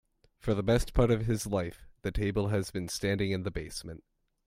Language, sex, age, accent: English, male, under 19, United States English